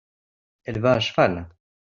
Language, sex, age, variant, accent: French, male, 30-39, Français d'Europe, Français de Belgique